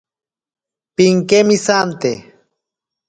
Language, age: Ashéninka Perené, 40-49